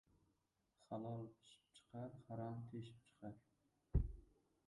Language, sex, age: Uzbek, male, 19-29